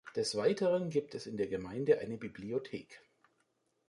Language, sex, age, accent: German, male, 30-39, Deutschland Deutsch